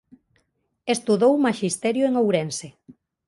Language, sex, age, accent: Galician, female, 30-39, Normativo (estándar)